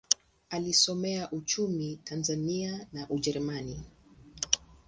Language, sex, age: Swahili, female, 60-69